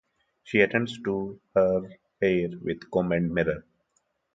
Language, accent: English, India and South Asia (India, Pakistan, Sri Lanka)